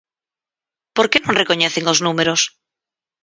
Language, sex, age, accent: Galician, female, 30-39, Normativo (estándar)